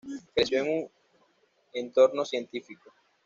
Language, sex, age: Spanish, male, 19-29